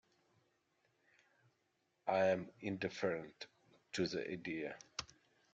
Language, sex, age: English, male, 19-29